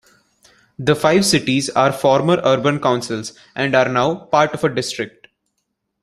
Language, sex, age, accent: English, male, under 19, India and South Asia (India, Pakistan, Sri Lanka)